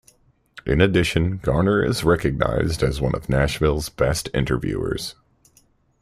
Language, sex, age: English, male, 30-39